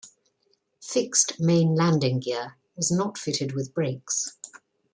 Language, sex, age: English, female, 60-69